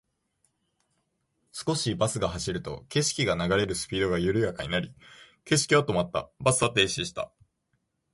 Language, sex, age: Japanese, male, 19-29